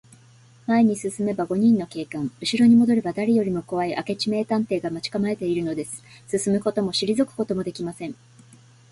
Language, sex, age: Japanese, female, 40-49